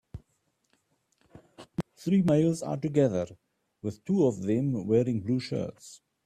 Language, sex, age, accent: English, male, 60-69, Southern African (South Africa, Zimbabwe, Namibia)